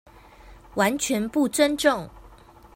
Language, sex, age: Chinese, female, 30-39